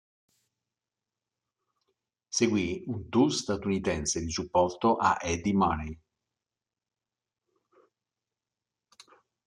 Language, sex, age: Italian, male, 50-59